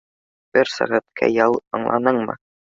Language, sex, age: Bashkir, male, under 19